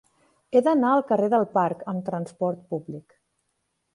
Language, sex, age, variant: Catalan, female, 40-49, Central